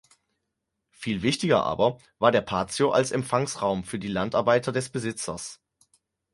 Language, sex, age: German, male, 30-39